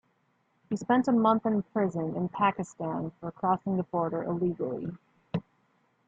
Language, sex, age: English, female, 19-29